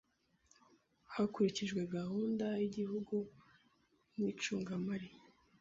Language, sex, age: Kinyarwanda, female, 50-59